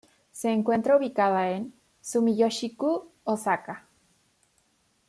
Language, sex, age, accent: Spanish, female, 19-29, México